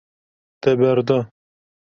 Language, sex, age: Kurdish, male, 30-39